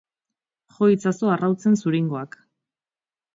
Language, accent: Basque, Erdialdekoa edo Nafarra (Gipuzkoa, Nafarroa)